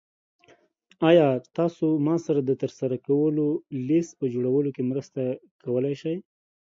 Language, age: Pashto, 19-29